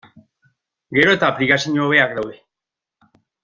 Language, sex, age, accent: Basque, male, 50-59, Mendebalekoa (Araba, Bizkaia, Gipuzkoako mendebaleko herri batzuk)